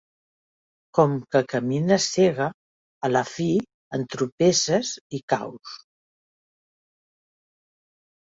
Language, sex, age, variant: Catalan, female, 60-69, Central